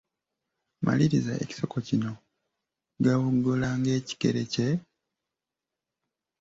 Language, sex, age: Ganda, male, 19-29